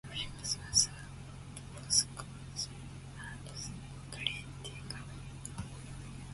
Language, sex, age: English, female, 19-29